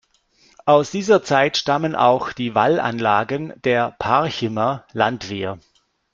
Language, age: German, 50-59